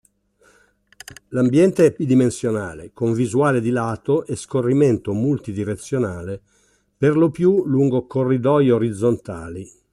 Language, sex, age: Italian, male, 60-69